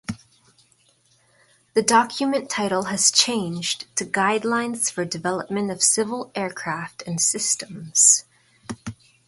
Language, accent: English, United States English